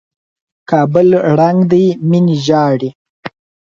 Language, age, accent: Pashto, 19-29, کندهارۍ لهجه